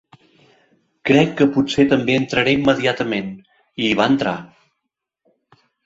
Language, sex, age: Catalan, male, 50-59